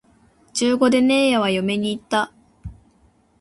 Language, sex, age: Japanese, female, 19-29